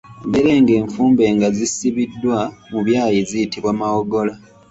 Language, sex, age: Ganda, male, 19-29